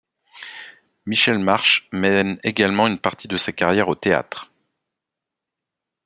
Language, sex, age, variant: French, male, 40-49, Français de métropole